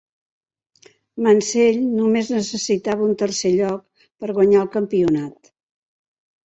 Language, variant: Catalan, Central